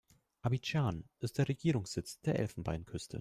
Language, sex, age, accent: German, male, 19-29, Deutschland Deutsch